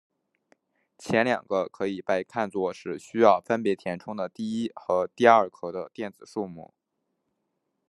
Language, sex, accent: Chinese, male, 出生地：河南省